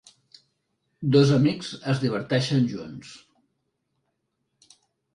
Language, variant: Catalan, Central